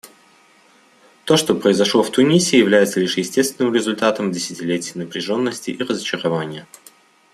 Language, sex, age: Russian, male, 19-29